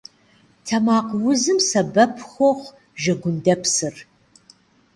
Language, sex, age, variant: Kabardian, female, 50-59, Адыгэбзэ (Къэбэрдей, Кирил, псоми зэдай)